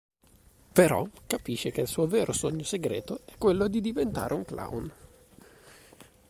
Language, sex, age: Italian, male, 19-29